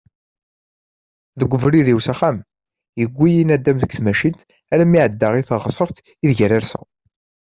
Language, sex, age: Kabyle, male, 30-39